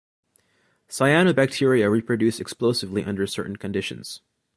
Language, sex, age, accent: English, male, 19-29, United States English